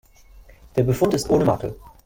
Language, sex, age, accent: German, male, 19-29, Deutschland Deutsch